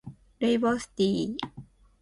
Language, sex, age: Japanese, female, 19-29